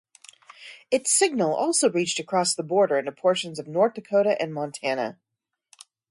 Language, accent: English, United States English